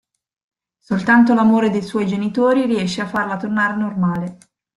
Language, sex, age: Italian, female, 40-49